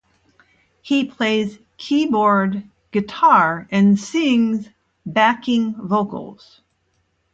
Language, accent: English, United States English